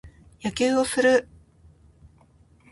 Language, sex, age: Japanese, female, 30-39